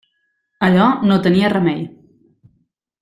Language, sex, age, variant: Catalan, female, 19-29, Central